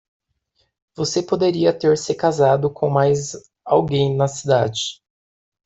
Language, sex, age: Portuguese, female, 30-39